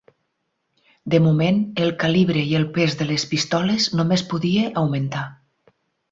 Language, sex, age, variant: Catalan, female, 50-59, Nord-Occidental